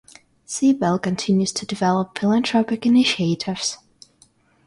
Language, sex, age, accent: English, female, under 19, United States English; England English